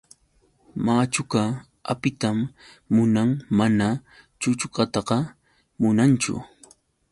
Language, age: Yauyos Quechua, 30-39